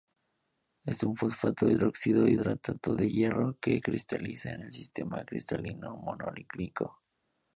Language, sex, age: Spanish, male, 19-29